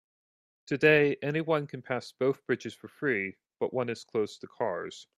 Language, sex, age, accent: English, male, 30-39, United States English